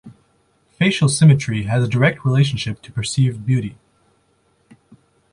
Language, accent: English, United States English